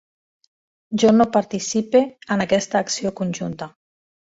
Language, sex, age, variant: Catalan, female, 40-49, Central